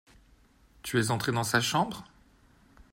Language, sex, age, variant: French, male, 50-59, Français de métropole